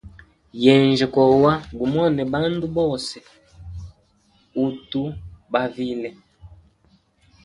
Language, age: Hemba, 19-29